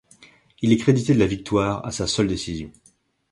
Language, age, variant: French, 30-39, Français de métropole